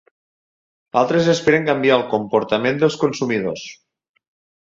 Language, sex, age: Catalan, male, 50-59